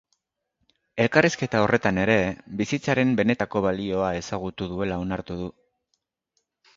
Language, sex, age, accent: Basque, male, 50-59, Mendebalekoa (Araba, Bizkaia, Gipuzkoako mendebaleko herri batzuk)